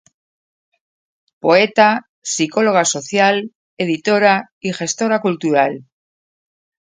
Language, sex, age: Spanish, female, 50-59